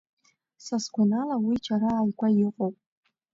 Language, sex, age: Abkhazian, female, under 19